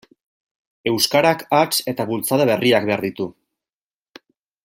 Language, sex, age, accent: Basque, male, 30-39, Erdialdekoa edo Nafarra (Gipuzkoa, Nafarroa)